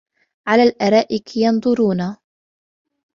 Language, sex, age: Arabic, female, 19-29